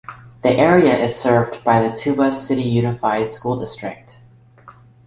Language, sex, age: English, male, under 19